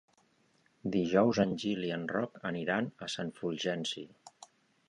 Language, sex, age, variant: Catalan, male, 50-59, Central